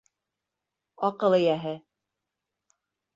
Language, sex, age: Bashkir, female, 40-49